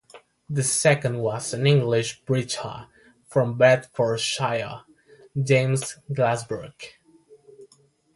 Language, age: English, 19-29